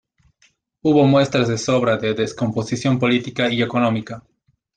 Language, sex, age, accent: Spanish, male, 19-29, Andino-Pacífico: Colombia, Perú, Ecuador, oeste de Bolivia y Venezuela andina